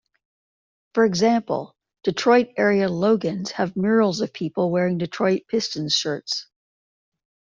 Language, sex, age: English, female, 50-59